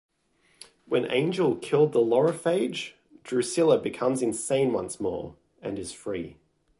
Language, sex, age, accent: English, male, 30-39, Australian English